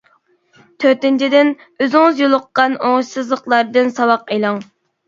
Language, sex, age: Uyghur, female, 30-39